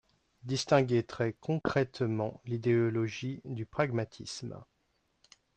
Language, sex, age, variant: French, male, 40-49, Français de métropole